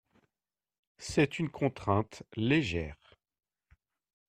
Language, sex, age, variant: French, male, 30-39, Français de métropole